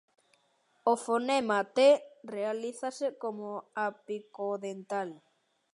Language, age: Galician, under 19